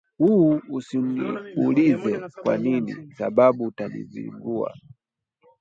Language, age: Swahili, 19-29